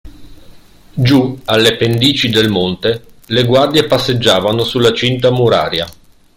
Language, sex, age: Italian, male, 50-59